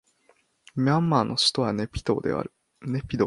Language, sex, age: Japanese, male, 19-29